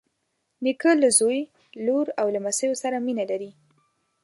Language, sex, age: Pashto, female, 19-29